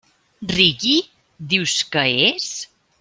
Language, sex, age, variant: Catalan, female, 40-49, Central